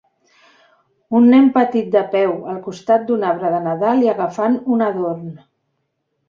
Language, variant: Catalan, Central